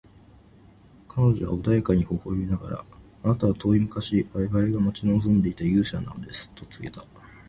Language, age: Japanese, under 19